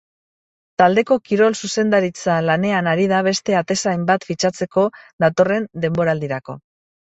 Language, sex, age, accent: Basque, female, 50-59, Mendebalekoa (Araba, Bizkaia, Gipuzkoako mendebaleko herri batzuk)